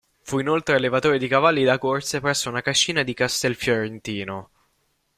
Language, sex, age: Italian, male, 19-29